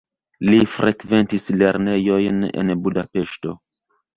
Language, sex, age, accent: Esperanto, male, 30-39, Internacia